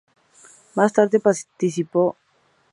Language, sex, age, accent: Spanish, female, 19-29, México